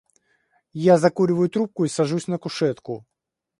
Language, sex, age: Russian, male, 50-59